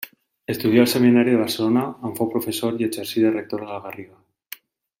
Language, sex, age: Catalan, male, 30-39